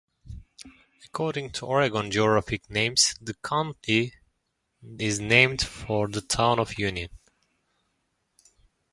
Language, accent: English, Turkish